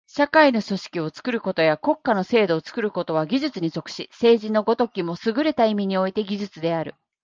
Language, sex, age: Japanese, female, 40-49